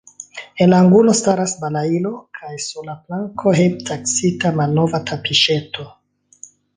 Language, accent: Esperanto, Internacia